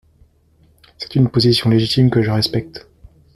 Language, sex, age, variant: French, male, 30-39, Français de métropole